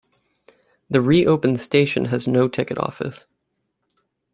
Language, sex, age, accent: English, male, 19-29, United States English